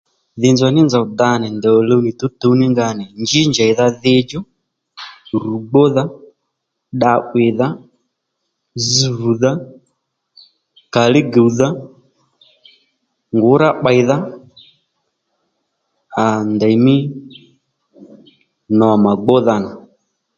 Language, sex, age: Lendu, male, 30-39